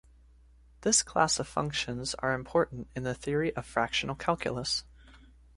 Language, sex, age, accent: English, male, 19-29, United States English